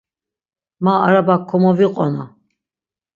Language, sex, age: Laz, female, 60-69